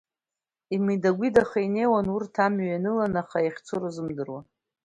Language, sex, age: Abkhazian, female, 30-39